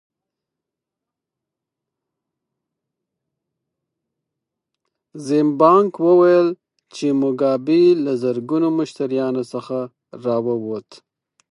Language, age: Pashto, 30-39